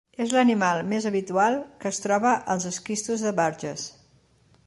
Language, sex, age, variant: Catalan, female, 60-69, Central